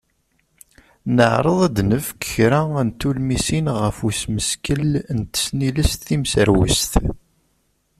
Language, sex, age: Kabyle, male, 30-39